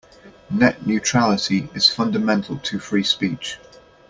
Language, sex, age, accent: English, male, 30-39, England English